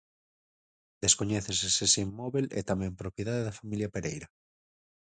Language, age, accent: Galician, 19-29, Normativo (estándar)